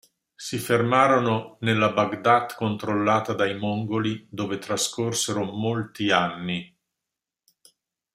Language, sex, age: Italian, male, 60-69